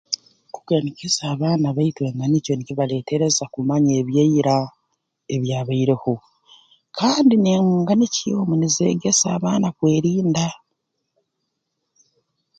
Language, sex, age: Tooro, female, 40-49